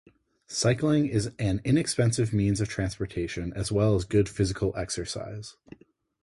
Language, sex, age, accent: English, male, 30-39, United States English